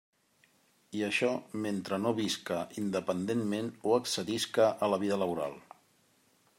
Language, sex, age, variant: Catalan, male, 40-49, Central